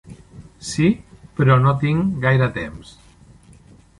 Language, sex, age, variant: Catalan, male, 50-59, Central